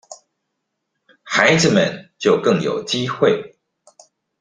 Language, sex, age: Chinese, male, 40-49